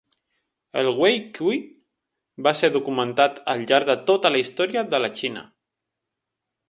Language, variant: Catalan, Central